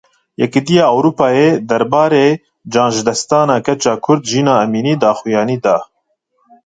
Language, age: Kurdish, 30-39